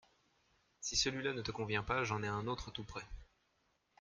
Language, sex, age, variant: French, male, 19-29, Français de métropole